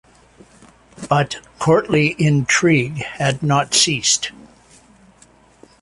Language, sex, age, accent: English, male, 60-69, Canadian English